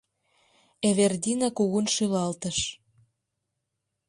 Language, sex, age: Mari, female, 19-29